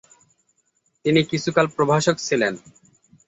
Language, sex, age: Bengali, male, 30-39